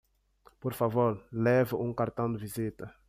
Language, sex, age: Portuguese, male, 30-39